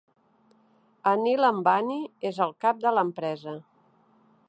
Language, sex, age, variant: Catalan, female, 50-59, Central